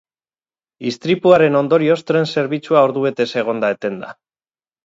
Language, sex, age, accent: Basque, male, 40-49, Mendebalekoa (Araba, Bizkaia, Gipuzkoako mendebaleko herri batzuk)